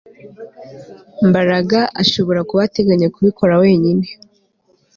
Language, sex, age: Kinyarwanda, female, 19-29